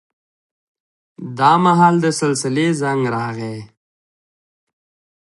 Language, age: Pashto, 19-29